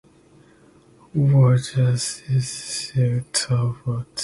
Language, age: English, under 19